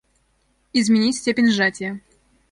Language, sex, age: Russian, female, under 19